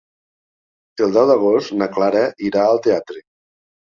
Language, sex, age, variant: Catalan, male, 50-59, Septentrional